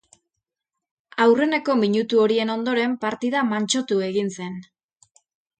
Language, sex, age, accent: Basque, female, 19-29, Erdialdekoa edo Nafarra (Gipuzkoa, Nafarroa)